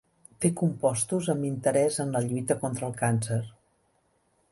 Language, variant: Catalan, Central